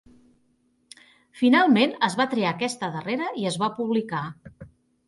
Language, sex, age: Catalan, female, 50-59